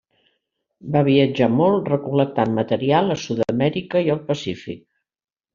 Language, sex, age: Catalan, female, 70-79